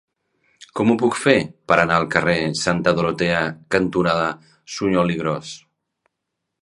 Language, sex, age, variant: Catalan, male, 40-49, Central